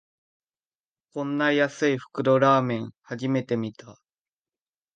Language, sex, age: Japanese, male, 19-29